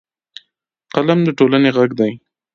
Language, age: Pashto, 19-29